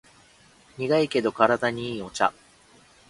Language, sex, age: Japanese, male, 19-29